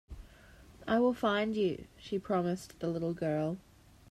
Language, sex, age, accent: English, female, 19-29, Australian English